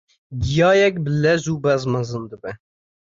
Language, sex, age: Kurdish, male, 19-29